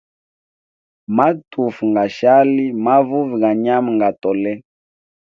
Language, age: Hemba, 19-29